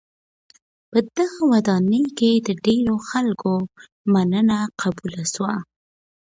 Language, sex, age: Pashto, female, 19-29